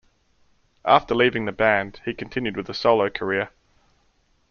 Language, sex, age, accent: English, male, 40-49, Australian English